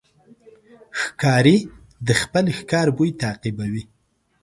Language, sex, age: Pashto, male, 19-29